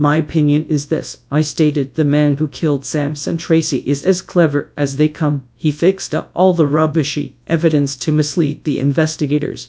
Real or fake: fake